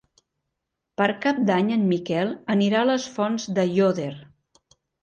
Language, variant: Catalan, Central